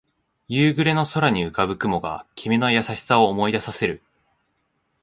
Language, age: Japanese, 19-29